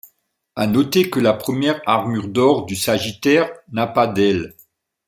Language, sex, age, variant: French, male, 50-59, Français de métropole